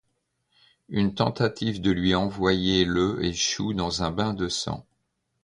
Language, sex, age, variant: French, male, 50-59, Français de métropole